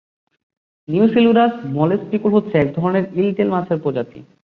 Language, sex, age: Bengali, male, 19-29